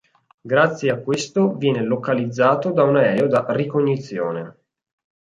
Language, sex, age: Italian, male, 19-29